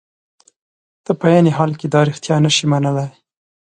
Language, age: Pashto, 30-39